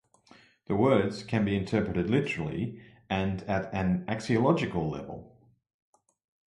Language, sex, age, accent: English, male, 50-59, Australian English